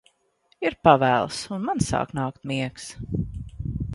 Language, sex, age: Latvian, female, 40-49